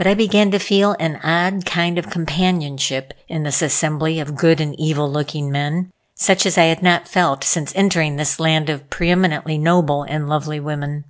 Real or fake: real